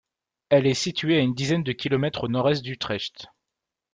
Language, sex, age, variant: French, male, 19-29, Français de métropole